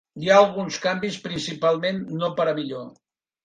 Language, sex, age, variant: Catalan, male, 60-69, Nord-Occidental